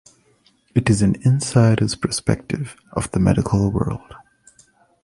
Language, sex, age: English, male, 19-29